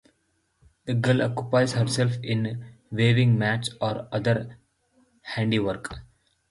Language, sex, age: English, male, 19-29